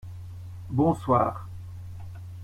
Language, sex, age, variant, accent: French, male, 70-79, Français d'Europe, Français de Belgique